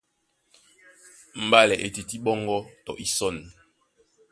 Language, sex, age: Duala, female, 19-29